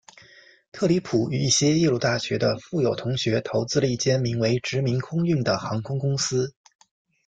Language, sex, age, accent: Chinese, male, 40-49, 出生地：上海市